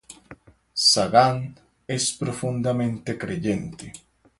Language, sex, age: Spanish, male, 19-29